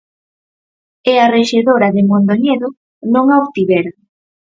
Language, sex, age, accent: Galician, female, under 19, Normativo (estándar)